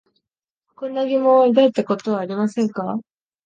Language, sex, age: Japanese, female, 19-29